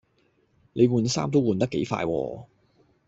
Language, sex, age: Cantonese, male, 30-39